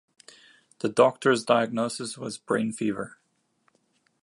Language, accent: English, United States English